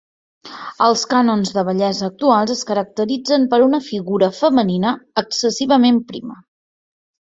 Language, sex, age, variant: Catalan, female, 19-29, Central